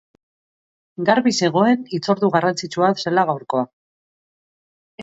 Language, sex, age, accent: Basque, female, 40-49, Mendebalekoa (Araba, Bizkaia, Gipuzkoako mendebaleko herri batzuk)